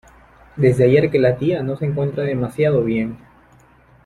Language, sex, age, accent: Spanish, male, 19-29, Andino-Pacífico: Colombia, Perú, Ecuador, oeste de Bolivia y Venezuela andina